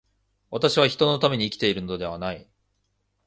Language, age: Japanese, 19-29